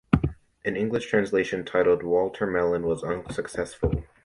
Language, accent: English, United States English